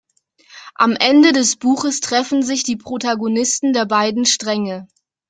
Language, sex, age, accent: German, female, 19-29, Deutschland Deutsch